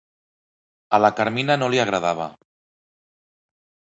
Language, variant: Catalan, Central